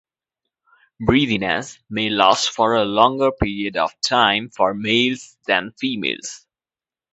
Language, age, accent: English, 19-29, India and South Asia (India, Pakistan, Sri Lanka)